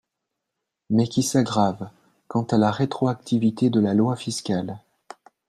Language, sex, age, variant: French, male, 40-49, Français de métropole